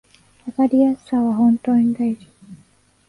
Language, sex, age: Japanese, female, 19-29